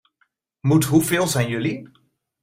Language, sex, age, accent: Dutch, male, 30-39, Nederlands Nederlands